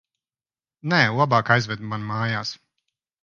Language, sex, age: Latvian, male, 40-49